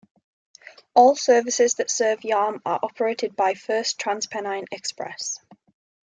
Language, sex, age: English, female, 19-29